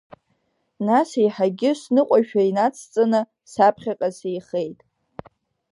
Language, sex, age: Abkhazian, female, under 19